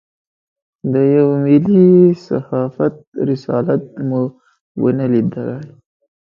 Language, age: Pashto, 19-29